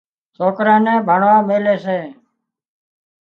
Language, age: Wadiyara Koli, 70-79